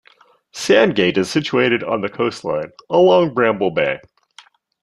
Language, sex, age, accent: English, male, 30-39, United States English